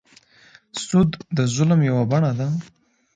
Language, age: Pashto, 19-29